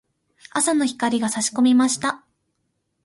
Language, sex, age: Japanese, female, 19-29